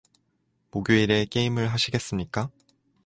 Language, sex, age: Korean, male, 19-29